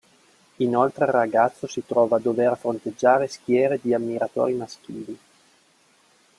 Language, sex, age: Italian, male, 50-59